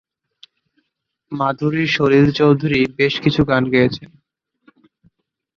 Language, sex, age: Bengali, male, 19-29